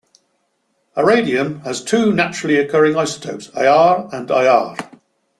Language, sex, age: English, male, 60-69